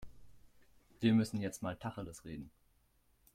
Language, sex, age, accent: German, male, under 19, Deutschland Deutsch